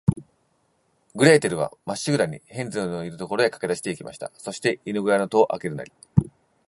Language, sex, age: Japanese, male, 40-49